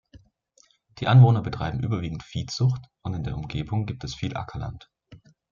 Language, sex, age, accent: German, male, 19-29, Deutschland Deutsch